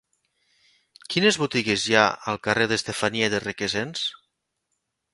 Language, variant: Catalan, Nord-Occidental